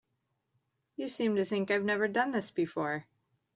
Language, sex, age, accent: English, female, 30-39, United States English